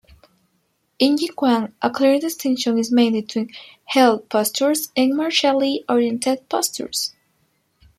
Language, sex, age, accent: English, female, 19-29, United States English